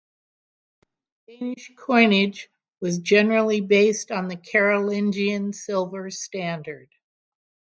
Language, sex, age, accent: English, female, 60-69, United States English